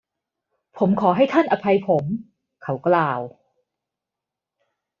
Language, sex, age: Thai, female, 30-39